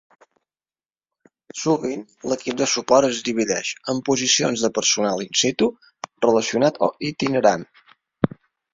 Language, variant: Catalan, Central